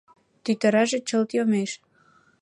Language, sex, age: Mari, female, 19-29